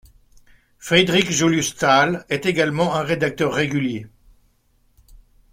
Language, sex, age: French, male, 60-69